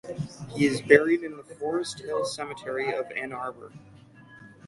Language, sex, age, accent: English, male, 19-29, United States English